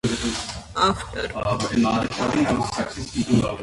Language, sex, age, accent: English, female, 19-29, India and South Asia (India, Pakistan, Sri Lanka)